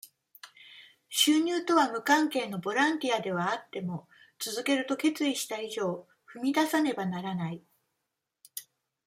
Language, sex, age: Japanese, female, 50-59